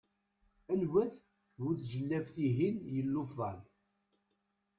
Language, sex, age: Kabyle, male, 60-69